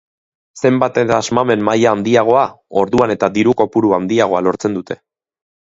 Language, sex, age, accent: Basque, male, 30-39, Mendebalekoa (Araba, Bizkaia, Gipuzkoako mendebaleko herri batzuk)